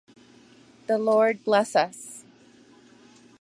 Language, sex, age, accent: English, female, 60-69, United States English